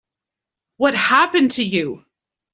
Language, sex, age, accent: English, female, 19-29, Canadian English